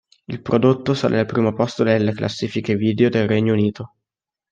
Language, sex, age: Italian, male, under 19